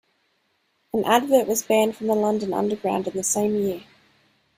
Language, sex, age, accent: English, female, 19-29, Australian English